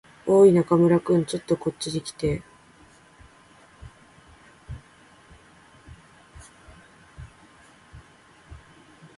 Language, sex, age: Japanese, female, 19-29